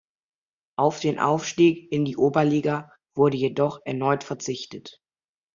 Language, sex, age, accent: German, male, under 19, Deutschland Deutsch